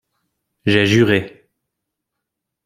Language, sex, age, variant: French, male, 19-29, Français de métropole